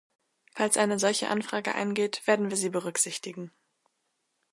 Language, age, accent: German, under 19, Deutschland Deutsch